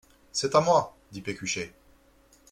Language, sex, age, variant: French, male, 30-39, Français de métropole